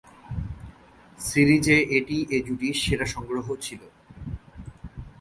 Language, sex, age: Bengali, male, 30-39